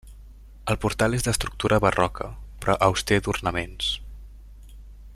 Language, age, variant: Catalan, 19-29, Central